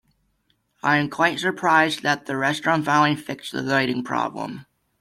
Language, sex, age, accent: English, male, 19-29, United States English